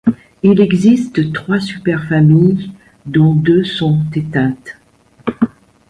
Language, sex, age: French, female, 60-69